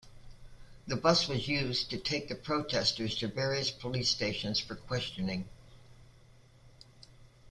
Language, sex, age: English, female, 70-79